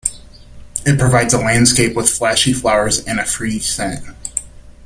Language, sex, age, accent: English, male, 30-39, United States English